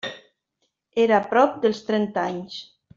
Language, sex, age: Catalan, female, 50-59